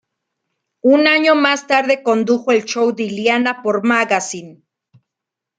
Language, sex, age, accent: Spanish, female, 40-49, México